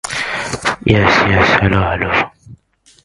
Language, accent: English, United States English